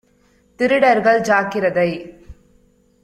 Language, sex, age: Tamil, female, 19-29